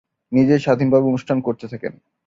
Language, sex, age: Bengali, male, 19-29